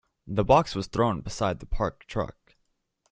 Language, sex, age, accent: English, male, 19-29, United States English